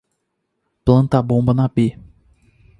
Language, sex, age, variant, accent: Portuguese, male, 19-29, Portuguese (Brasil), Paulista